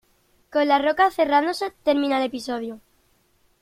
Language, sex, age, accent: Spanish, female, under 19, España: Sur peninsular (Andalucia, Extremadura, Murcia)